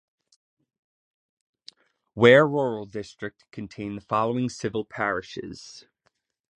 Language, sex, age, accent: English, male, 19-29, United States English